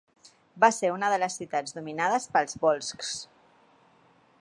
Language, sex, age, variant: Catalan, female, 40-49, Central